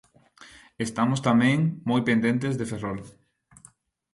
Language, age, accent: Galician, 19-29, Neofalante